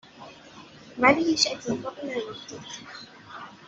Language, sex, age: Persian, female, 19-29